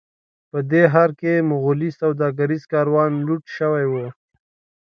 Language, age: Pashto, 19-29